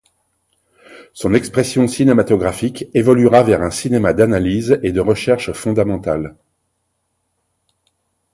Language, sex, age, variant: French, male, 60-69, Français de métropole